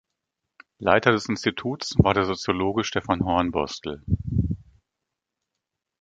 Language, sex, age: German, male, 50-59